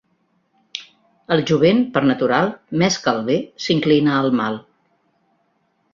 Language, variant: Catalan, Central